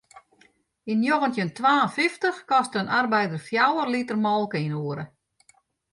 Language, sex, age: Western Frisian, female, 60-69